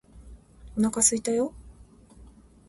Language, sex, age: Japanese, female, 40-49